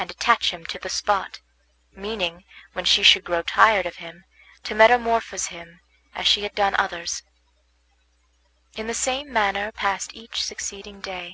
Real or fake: real